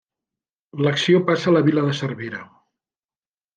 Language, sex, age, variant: Catalan, male, 50-59, Central